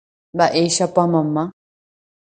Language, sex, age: Guarani, female, 30-39